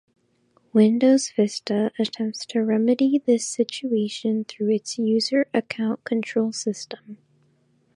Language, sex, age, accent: English, female, under 19, United States English